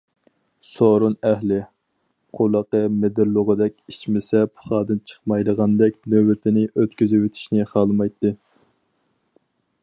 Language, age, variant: Uyghur, 30-39, ئۇيغۇر تىلى